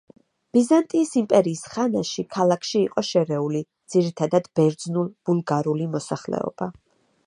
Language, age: Georgian, 30-39